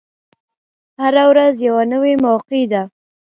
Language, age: Pashto, 30-39